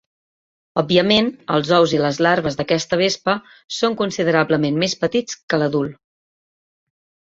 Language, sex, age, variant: Catalan, female, 40-49, Central